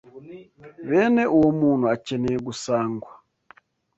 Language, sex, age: Kinyarwanda, male, 19-29